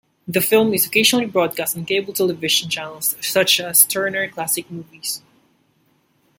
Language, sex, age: English, male, 19-29